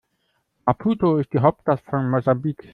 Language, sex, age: German, male, 19-29